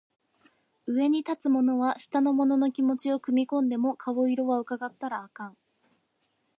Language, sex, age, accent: Japanese, female, under 19, 標準語